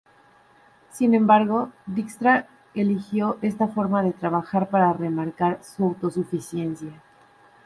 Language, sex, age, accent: Spanish, female, under 19, México